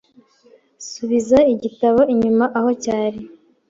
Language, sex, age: Kinyarwanda, female, 19-29